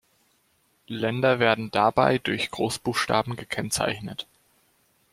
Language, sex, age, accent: German, male, under 19, Deutschland Deutsch